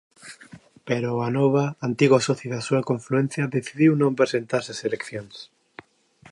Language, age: Galician, under 19